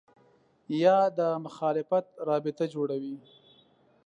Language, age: Pashto, 30-39